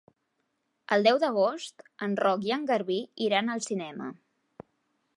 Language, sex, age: Catalan, female, 19-29